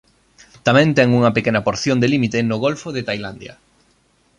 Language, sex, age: Galician, male, 30-39